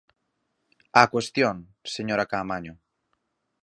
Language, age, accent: Galician, 30-39, Normativo (estándar)